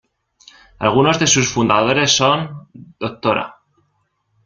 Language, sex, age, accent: Spanish, male, 19-29, España: Centro-Sur peninsular (Madrid, Toledo, Castilla-La Mancha)